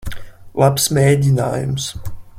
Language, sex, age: Latvian, male, 19-29